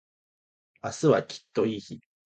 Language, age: Japanese, 19-29